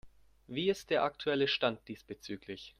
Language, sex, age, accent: German, male, under 19, Deutschland Deutsch